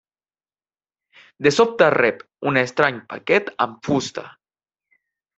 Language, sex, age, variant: Catalan, male, 19-29, Central